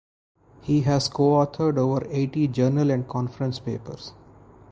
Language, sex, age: English, male, 40-49